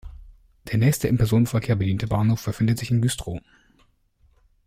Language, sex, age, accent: German, male, 30-39, Deutschland Deutsch